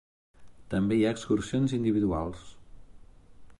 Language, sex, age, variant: Catalan, male, 40-49, Central